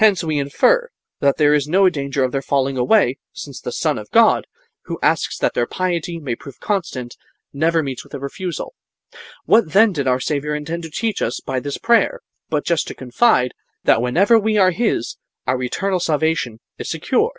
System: none